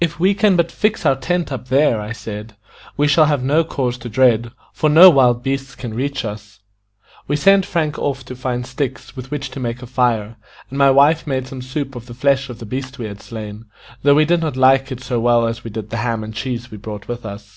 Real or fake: real